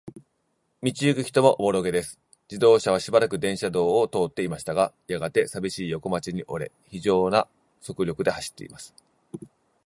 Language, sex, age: Japanese, male, 40-49